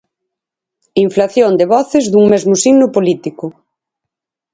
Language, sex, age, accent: Galician, female, 40-49, Central (gheada)